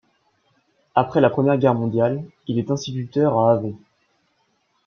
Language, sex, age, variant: French, male, 19-29, Français de métropole